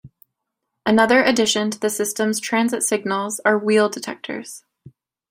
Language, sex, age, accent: English, female, 19-29, Canadian English